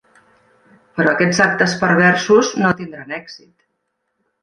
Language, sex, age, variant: Catalan, female, 50-59, Central